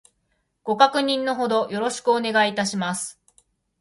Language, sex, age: Japanese, female, 40-49